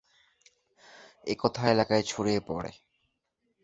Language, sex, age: Bengali, male, 19-29